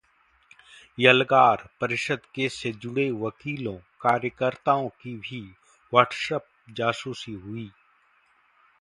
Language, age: Hindi, 40-49